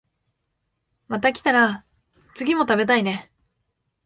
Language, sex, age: Japanese, female, 19-29